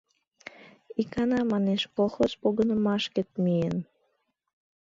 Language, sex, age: Mari, female, 19-29